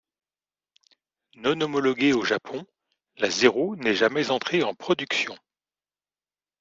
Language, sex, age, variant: French, male, 50-59, Français de métropole